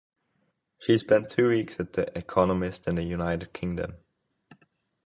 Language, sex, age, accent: English, male, 19-29, United States English; England English